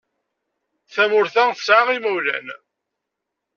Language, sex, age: Kabyle, male, 40-49